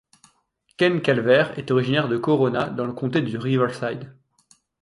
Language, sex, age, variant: French, male, 19-29, Français de métropole